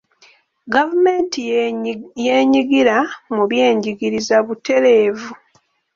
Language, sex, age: Ganda, female, 19-29